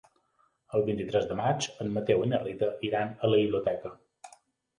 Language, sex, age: Catalan, male, 30-39